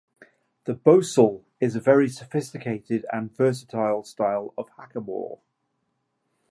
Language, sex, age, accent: English, male, 40-49, England English